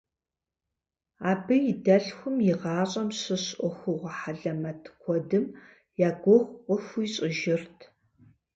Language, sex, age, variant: Kabardian, female, 40-49, Адыгэбзэ (Къэбэрдей, Кирил, Урысей)